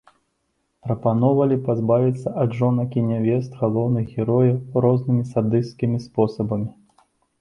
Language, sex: Belarusian, male